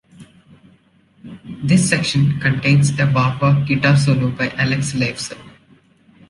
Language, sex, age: English, male, 19-29